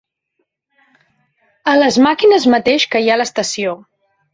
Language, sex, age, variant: Catalan, female, 19-29, Central